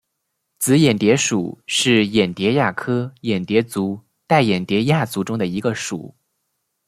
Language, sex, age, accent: Chinese, male, 19-29, 出生地：湖北省